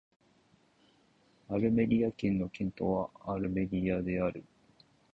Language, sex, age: Japanese, male, 19-29